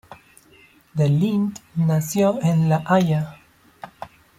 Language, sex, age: Spanish, male, 19-29